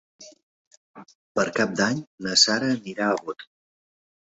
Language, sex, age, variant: Catalan, male, 50-59, Central